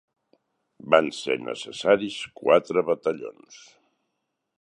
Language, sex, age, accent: Catalan, male, 60-69, Barceloní